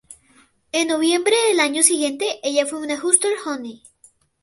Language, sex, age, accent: Spanish, male, under 19, Andino-Pacífico: Colombia, Perú, Ecuador, oeste de Bolivia y Venezuela andina